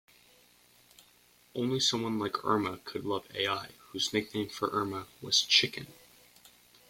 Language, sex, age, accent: English, male, under 19, United States English